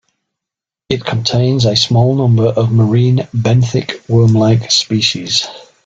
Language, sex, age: English, male, 60-69